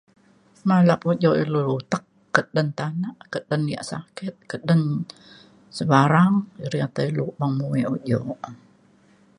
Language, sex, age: Mainstream Kenyah, female, 70-79